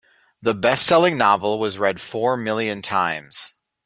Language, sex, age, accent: English, male, 40-49, United States English